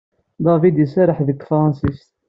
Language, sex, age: Kabyle, male, 19-29